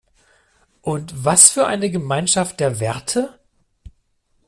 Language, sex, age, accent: German, male, 40-49, Deutschland Deutsch